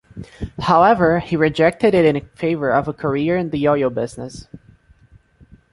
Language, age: English, under 19